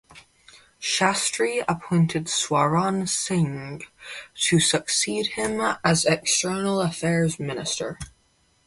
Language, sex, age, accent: English, male, under 19, Irish English